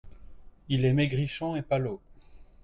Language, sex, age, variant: French, male, 30-39, Français de métropole